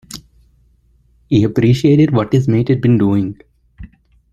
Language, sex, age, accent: English, male, 19-29, United States English